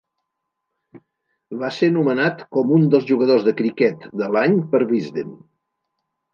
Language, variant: Catalan, Septentrional